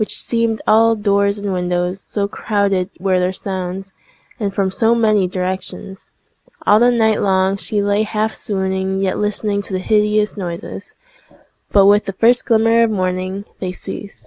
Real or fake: real